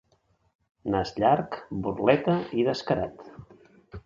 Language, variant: Catalan, Central